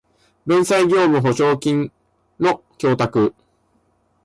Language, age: Japanese, 19-29